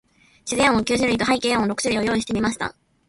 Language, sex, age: Japanese, female, 19-29